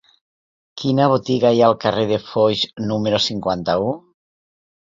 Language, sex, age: Catalan, female, 60-69